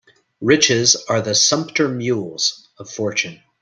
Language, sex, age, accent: English, male, 40-49, United States English